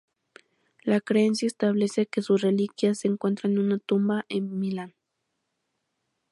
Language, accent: Spanish, México